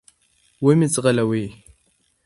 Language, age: Pashto, under 19